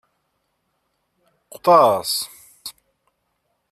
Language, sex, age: Kabyle, male, 30-39